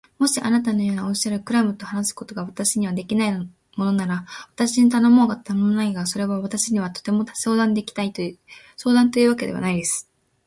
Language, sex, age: Japanese, female, under 19